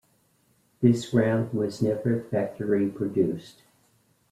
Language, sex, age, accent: English, male, 50-59, United States English